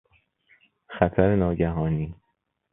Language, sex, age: Persian, male, 19-29